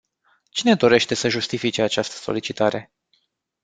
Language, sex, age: Romanian, male, 30-39